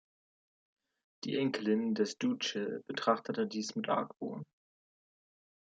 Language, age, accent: German, 19-29, Deutschland Deutsch